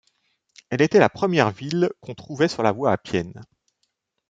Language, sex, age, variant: French, male, 50-59, Français de métropole